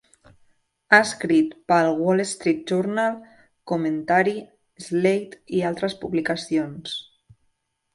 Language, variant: Catalan, Central